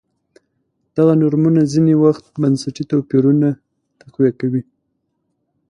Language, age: Pashto, 19-29